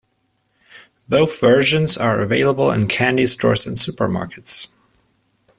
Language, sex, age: English, male, 30-39